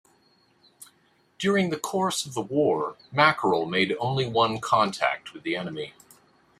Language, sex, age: English, male, 50-59